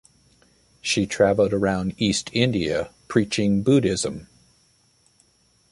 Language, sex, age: English, male, 60-69